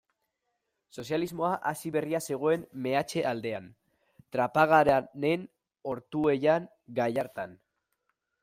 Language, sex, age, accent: Basque, male, 19-29, Mendebalekoa (Araba, Bizkaia, Gipuzkoako mendebaleko herri batzuk)